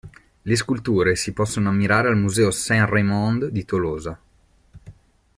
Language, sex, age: Italian, male, 30-39